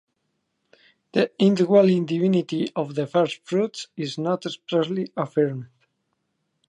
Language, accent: English, United States English